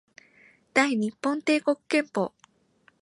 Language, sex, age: Japanese, female, 19-29